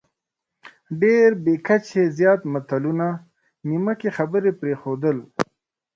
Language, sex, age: Pashto, male, 30-39